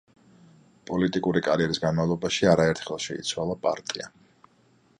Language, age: Georgian, 40-49